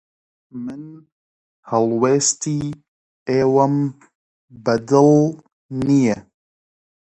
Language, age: Central Kurdish, 19-29